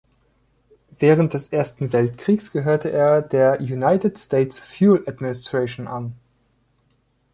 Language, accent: German, Deutschland Deutsch